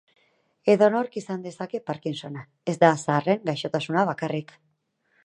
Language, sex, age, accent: Basque, female, 40-49, Erdialdekoa edo Nafarra (Gipuzkoa, Nafarroa)